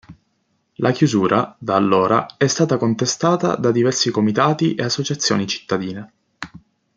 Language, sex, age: Italian, male, 19-29